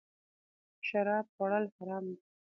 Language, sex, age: Pashto, female, 19-29